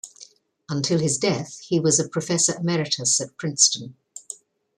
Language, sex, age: English, female, 60-69